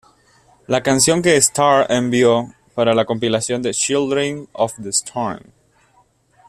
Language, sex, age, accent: Spanish, male, 19-29, Caribe: Cuba, Venezuela, Puerto Rico, República Dominicana, Panamá, Colombia caribeña, México caribeño, Costa del golfo de México